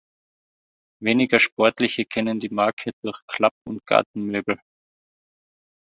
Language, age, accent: German, 30-39, Österreichisches Deutsch